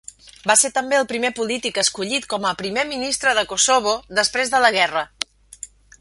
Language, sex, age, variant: Catalan, female, 40-49, Central